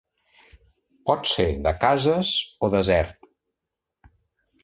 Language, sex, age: Catalan, male, 50-59